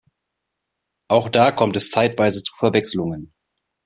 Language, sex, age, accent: German, male, 30-39, Deutschland Deutsch